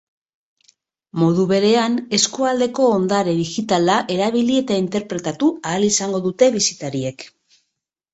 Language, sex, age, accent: Basque, female, 40-49, Mendebalekoa (Araba, Bizkaia, Gipuzkoako mendebaleko herri batzuk)